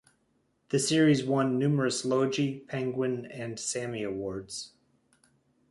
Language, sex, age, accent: English, male, 30-39, United States English